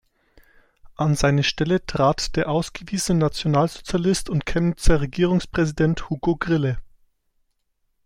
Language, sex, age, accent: German, male, 19-29, Deutschland Deutsch